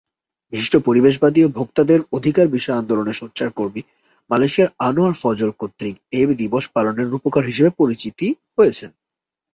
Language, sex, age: Bengali, male, 19-29